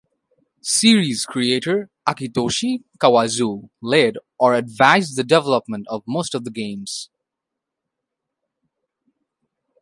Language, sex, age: English, male, 19-29